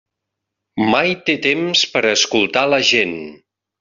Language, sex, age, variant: Catalan, male, 50-59, Central